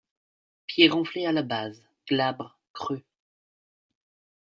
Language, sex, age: French, male, 19-29